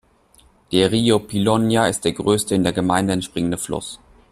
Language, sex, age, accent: German, male, 19-29, Deutschland Deutsch